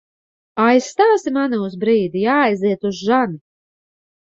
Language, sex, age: Latvian, female, 40-49